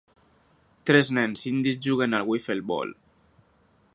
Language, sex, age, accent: Catalan, male, 19-29, valencià